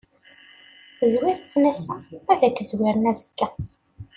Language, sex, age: Kabyle, female, 19-29